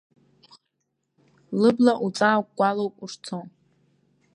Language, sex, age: Abkhazian, female, under 19